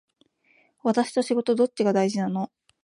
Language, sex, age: Japanese, female, 19-29